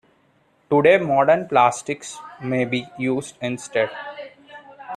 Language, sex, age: English, male, under 19